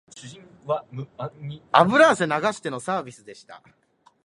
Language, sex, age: Japanese, male, 19-29